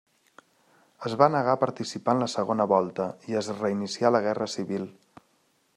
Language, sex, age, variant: Catalan, male, 30-39, Central